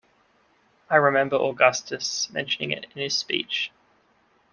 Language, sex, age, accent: English, male, 19-29, Australian English